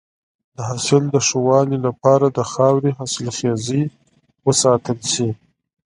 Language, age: Pashto, 30-39